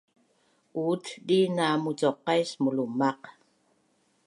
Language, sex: Bunun, female